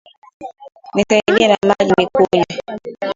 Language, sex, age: Swahili, female, 19-29